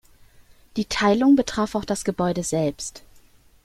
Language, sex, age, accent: German, female, 30-39, Deutschland Deutsch